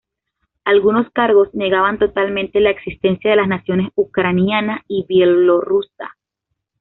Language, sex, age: Spanish, female, 19-29